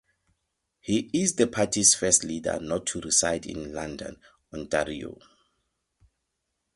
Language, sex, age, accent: English, male, 30-39, Southern African (South Africa, Zimbabwe, Namibia)